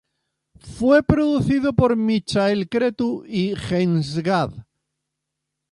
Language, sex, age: Spanish, female, 70-79